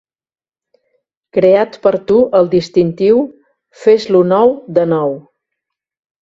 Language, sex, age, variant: Catalan, female, 60-69, Central